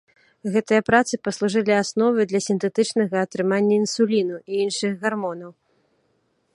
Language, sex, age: Belarusian, female, 30-39